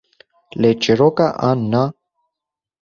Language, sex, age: Kurdish, male, 19-29